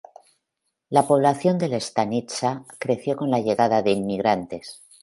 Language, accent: Spanish, España: Centro-Sur peninsular (Madrid, Toledo, Castilla-La Mancha)